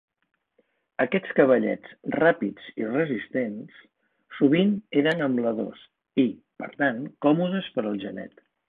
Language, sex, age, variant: Catalan, male, 60-69, Central